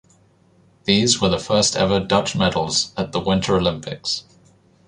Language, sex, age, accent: English, male, 19-29, England English